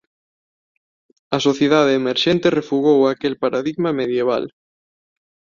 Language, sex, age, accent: Galician, male, 19-29, Neofalante